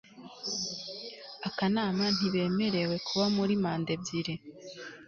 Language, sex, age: Kinyarwanda, female, 19-29